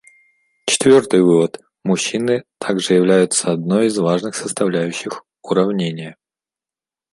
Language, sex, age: Russian, male, 40-49